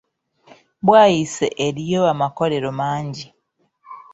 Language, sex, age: Ganda, female, 30-39